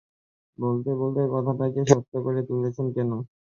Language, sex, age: Bengali, male, 19-29